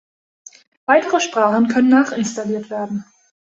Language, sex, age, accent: German, female, 19-29, Deutschland Deutsch